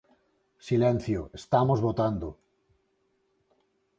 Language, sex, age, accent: Galician, male, 40-49, Normativo (estándar); Neofalante